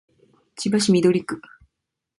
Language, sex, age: Japanese, female, 19-29